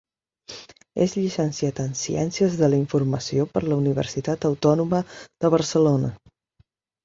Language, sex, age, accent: Catalan, female, 19-29, aprenent (recent, des del castellà)